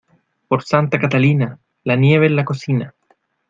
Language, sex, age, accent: Spanish, male, 19-29, Chileno: Chile, Cuyo